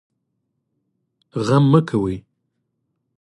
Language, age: Pashto, 30-39